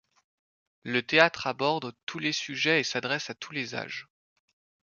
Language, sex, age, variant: French, male, 30-39, Français de métropole